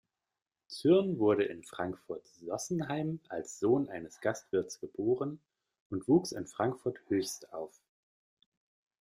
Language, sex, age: German, male, 30-39